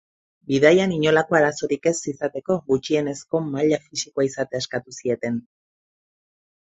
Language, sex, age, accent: Basque, female, 40-49, Erdialdekoa edo Nafarra (Gipuzkoa, Nafarroa)